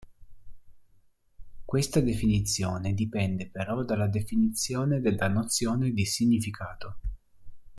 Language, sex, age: Italian, male, 19-29